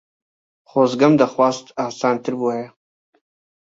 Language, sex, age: Central Kurdish, male, 19-29